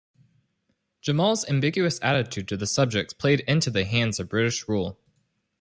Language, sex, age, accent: English, male, 19-29, Australian English